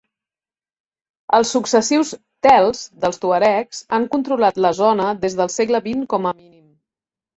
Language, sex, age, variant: Catalan, female, 40-49, Central